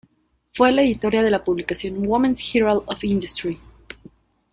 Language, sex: Spanish, female